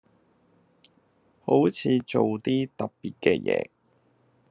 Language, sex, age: Cantonese, male, 30-39